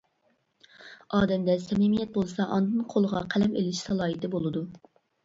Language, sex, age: Uyghur, female, 30-39